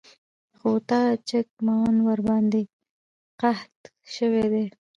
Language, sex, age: Pashto, female, 19-29